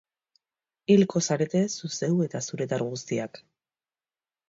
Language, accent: Basque, Erdialdekoa edo Nafarra (Gipuzkoa, Nafarroa)